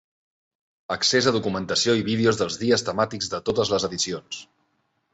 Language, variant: Catalan, Central